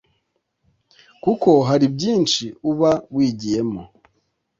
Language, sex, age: Kinyarwanda, male, 50-59